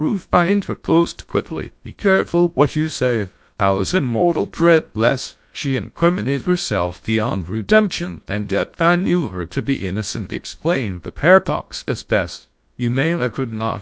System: TTS, GlowTTS